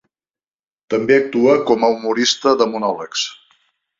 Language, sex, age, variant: Catalan, male, 50-59, Nord-Occidental